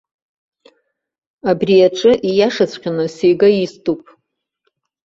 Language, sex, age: Abkhazian, female, 60-69